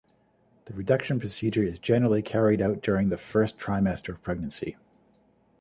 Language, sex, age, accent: English, male, 40-49, United States English